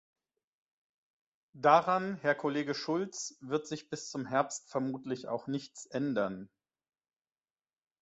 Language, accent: German, Deutschland Deutsch